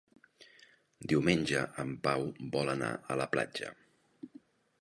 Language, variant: Catalan, Central